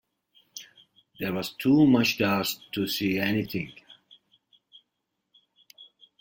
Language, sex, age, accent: English, male, 50-59, United States English